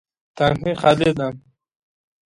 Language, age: Pashto, 19-29